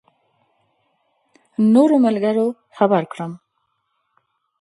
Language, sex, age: Pashto, female, 30-39